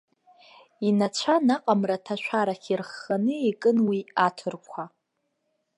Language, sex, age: Abkhazian, female, 19-29